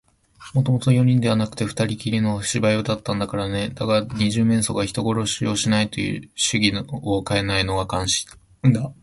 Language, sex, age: Japanese, male, 19-29